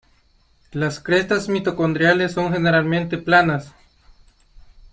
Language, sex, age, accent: Spanish, male, 19-29, América central